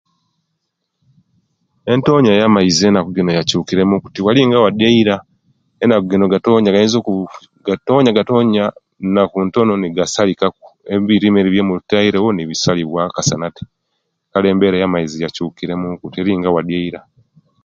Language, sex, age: Kenyi, male, 50-59